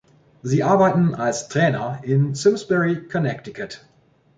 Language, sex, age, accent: German, male, 40-49, Deutschland Deutsch